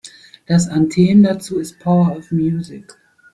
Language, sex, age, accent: German, female, 50-59, Deutschland Deutsch